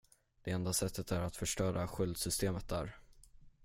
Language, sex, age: Swedish, male, under 19